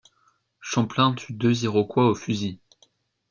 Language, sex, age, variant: French, male, under 19, Français de métropole